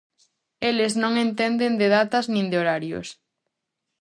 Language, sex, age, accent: Galician, female, 19-29, Normativo (estándar)